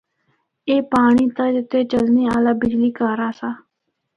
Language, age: Northern Hindko, 19-29